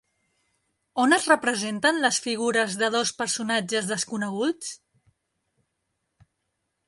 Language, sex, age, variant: Catalan, female, 40-49, Central